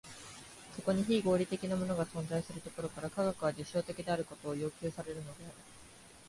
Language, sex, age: Japanese, female, 19-29